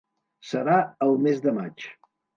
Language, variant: Catalan, Central